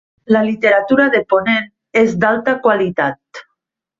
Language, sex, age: Catalan, female, 40-49